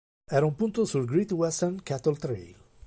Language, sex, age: Italian, male, 50-59